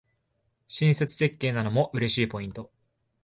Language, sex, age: Japanese, male, 19-29